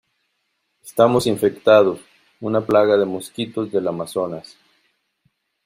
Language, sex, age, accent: Spanish, male, 50-59, México